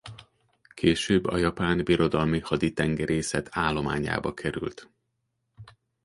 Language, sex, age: Hungarian, male, 40-49